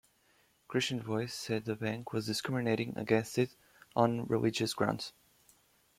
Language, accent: English, United States English